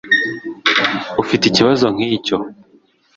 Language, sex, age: Kinyarwanda, male, 19-29